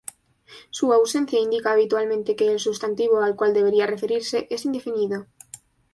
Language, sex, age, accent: Spanish, female, 19-29, España: Centro-Sur peninsular (Madrid, Toledo, Castilla-La Mancha)